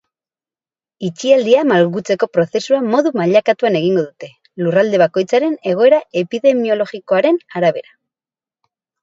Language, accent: Basque, Mendebalekoa (Araba, Bizkaia, Gipuzkoako mendebaleko herri batzuk)